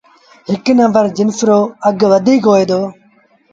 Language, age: Sindhi Bhil, under 19